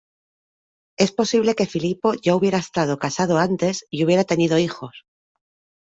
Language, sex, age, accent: Spanish, female, 40-49, España: Norte peninsular (Asturias, Castilla y León, Cantabria, País Vasco, Navarra, Aragón, La Rioja, Guadalajara, Cuenca)